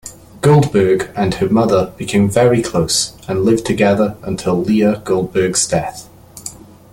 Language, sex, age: English, male, 19-29